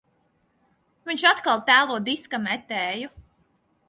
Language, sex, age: Latvian, female, 40-49